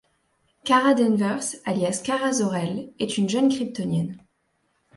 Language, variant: French, Français de métropole